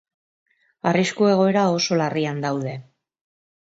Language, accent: Basque, Mendebalekoa (Araba, Bizkaia, Gipuzkoako mendebaleko herri batzuk)